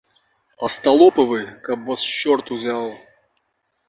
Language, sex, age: Belarusian, male, 40-49